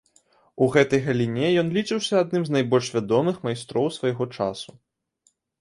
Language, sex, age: Belarusian, male, 19-29